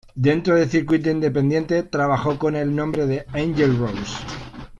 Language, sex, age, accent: Spanish, male, 40-49, España: Norte peninsular (Asturias, Castilla y León, Cantabria, País Vasco, Navarra, Aragón, La Rioja, Guadalajara, Cuenca)